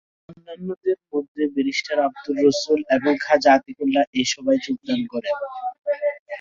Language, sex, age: Bengali, male, 19-29